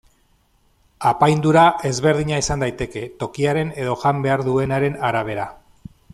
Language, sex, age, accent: Basque, male, 40-49, Mendebalekoa (Araba, Bizkaia, Gipuzkoako mendebaleko herri batzuk)